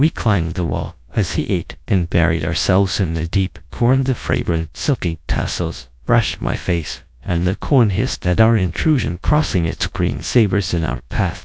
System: TTS, GradTTS